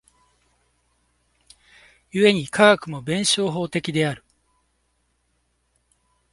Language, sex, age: Japanese, male, 50-59